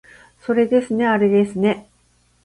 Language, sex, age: Japanese, female, 50-59